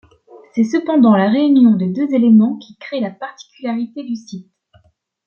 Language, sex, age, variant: French, female, 19-29, Français de métropole